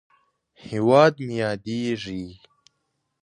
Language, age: Pashto, 19-29